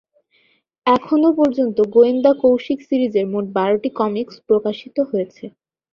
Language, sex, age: Bengali, female, 19-29